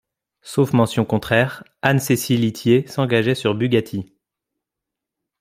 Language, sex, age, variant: French, male, 19-29, Français de métropole